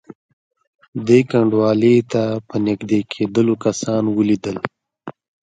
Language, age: Pashto, 19-29